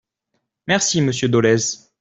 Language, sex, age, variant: French, male, 19-29, Français de métropole